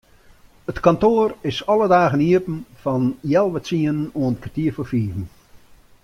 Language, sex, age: Western Frisian, male, 60-69